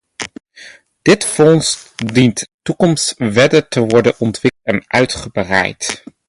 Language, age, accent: Dutch, 19-29, Nederlands Nederlands